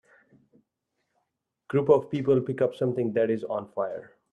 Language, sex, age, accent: English, male, 30-39, India and South Asia (India, Pakistan, Sri Lanka)